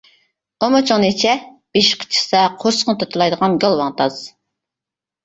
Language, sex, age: Uyghur, female, 19-29